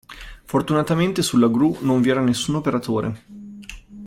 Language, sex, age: Italian, male, 19-29